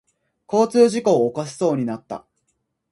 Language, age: Japanese, 19-29